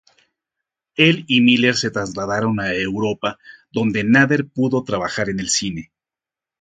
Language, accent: Spanish, México